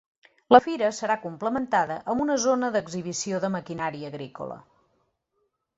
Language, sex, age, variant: Catalan, female, 40-49, Central